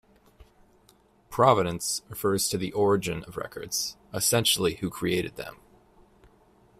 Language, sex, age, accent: English, male, 19-29, United States English